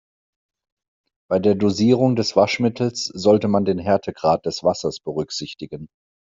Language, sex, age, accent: German, male, 30-39, Deutschland Deutsch